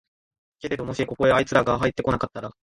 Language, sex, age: Japanese, male, 19-29